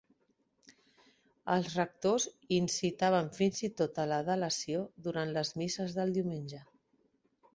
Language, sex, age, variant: Catalan, female, 40-49, Central